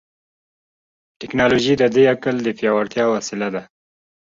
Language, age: Pashto, 30-39